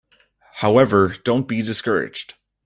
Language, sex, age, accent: English, male, 19-29, United States English